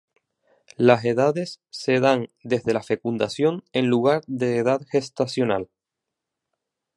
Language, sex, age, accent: Spanish, male, 19-29, España: Islas Canarias